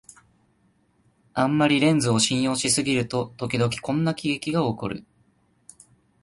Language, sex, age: Japanese, male, 19-29